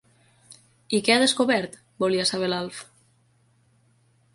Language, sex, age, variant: Catalan, female, 19-29, Nord-Occidental